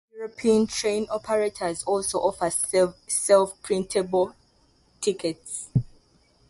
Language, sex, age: English, female, 19-29